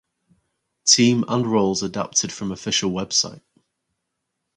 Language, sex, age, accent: English, male, 19-29, England English